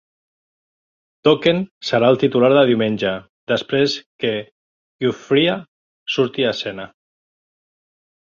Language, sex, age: Catalan, male, 50-59